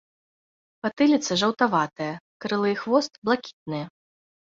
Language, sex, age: Belarusian, female, 19-29